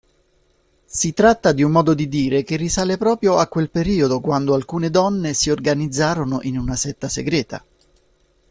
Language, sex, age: Italian, male, 50-59